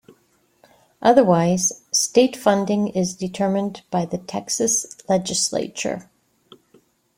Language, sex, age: English, female, 50-59